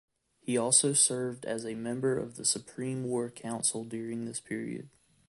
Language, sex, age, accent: English, male, 19-29, United States English